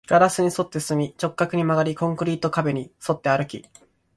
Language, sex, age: Japanese, male, 19-29